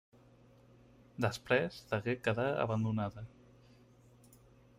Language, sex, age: Catalan, male, 19-29